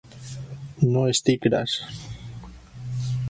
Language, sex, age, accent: Catalan, male, 40-49, valencià